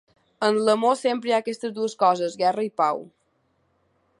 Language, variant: Catalan, Balear